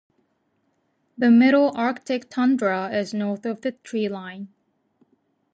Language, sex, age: English, female, 40-49